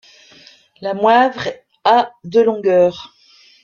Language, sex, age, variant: French, female, 50-59, Français de métropole